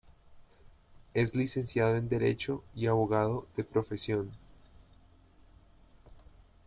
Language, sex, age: Spanish, male, 30-39